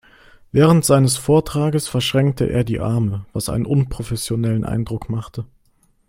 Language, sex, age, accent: German, male, 19-29, Deutschland Deutsch